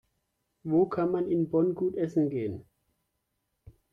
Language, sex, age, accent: German, male, 19-29, Deutschland Deutsch